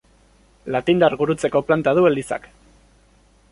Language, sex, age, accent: Basque, male, 19-29, Erdialdekoa edo Nafarra (Gipuzkoa, Nafarroa)